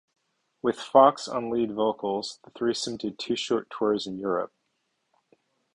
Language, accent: English, United States English